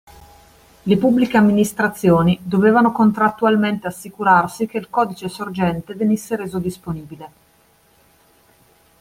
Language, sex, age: Italian, female, 30-39